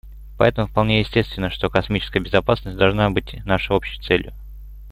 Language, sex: Russian, male